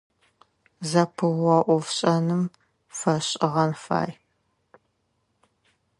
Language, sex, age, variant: Adyghe, female, 30-39, Адыгабзэ (Кирил, пстэумэ зэдыряе)